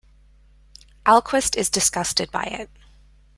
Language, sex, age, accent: English, female, 30-39, United States English